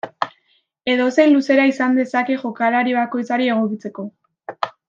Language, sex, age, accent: Basque, female, under 19, Mendebalekoa (Araba, Bizkaia, Gipuzkoako mendebaleko herri batzuk)